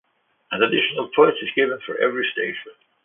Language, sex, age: English, male, 50-59